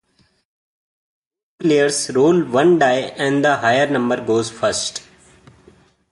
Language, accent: English, India and South Asia (India, Pakistan, Sri Lanka)